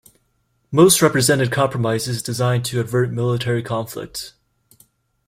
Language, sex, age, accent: English, male, 19-29, United States English